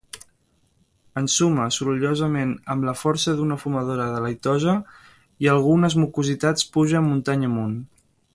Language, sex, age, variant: Catalan, male, 19-29, Central